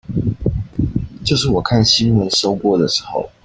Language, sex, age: Chinese, male, 19-29